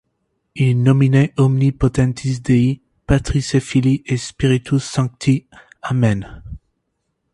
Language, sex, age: French, male, 19-29